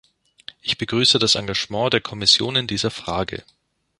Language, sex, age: German, male, 40-49